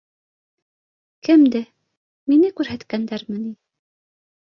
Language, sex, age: Bashkir, female, 50-59